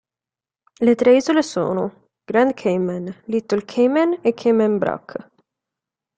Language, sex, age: Italian, female, 19-29